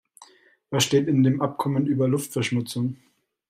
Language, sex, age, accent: German, male, 19-29, Österreichisches Deutsch